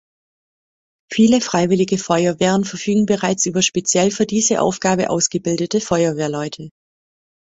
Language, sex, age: German, female, 30-39